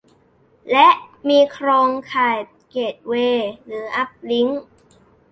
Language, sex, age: Thai, male, under 19